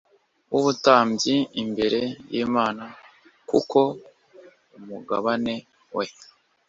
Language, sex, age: Kinyarwanda, male, 40-49